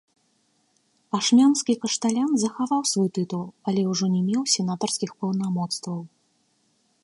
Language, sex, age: Belarusian, female, 30-39